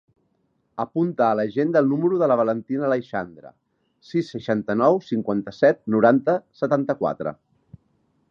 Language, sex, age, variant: Catalan, male, 40-49, Central